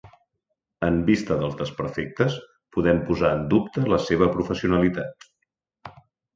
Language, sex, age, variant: Catalan, male, 40-49, Central